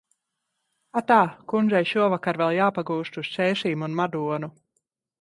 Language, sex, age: Latvian, female, 30-39